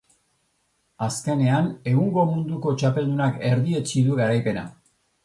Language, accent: Basque, Mendebalekoa (Araba, Bizkaia, Gipuzkoako mendebaleko herri batzuk)